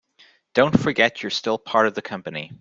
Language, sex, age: English, male, 30-39